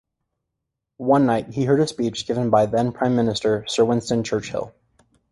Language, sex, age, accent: English, male, 19-29, United States English